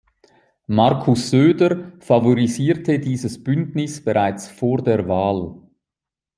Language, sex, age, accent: German, male, 40-49, Schweizerdeutsch